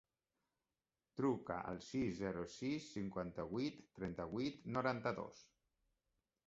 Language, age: Catalan, 40-49